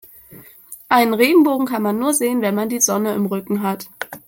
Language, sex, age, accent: German, female, 19-29, Deutschland Deutsch